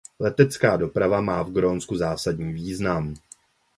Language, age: Czech, 30-39